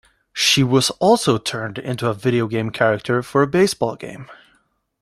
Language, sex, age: English, male, 19-29